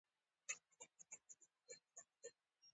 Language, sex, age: Pashto, female, 19-29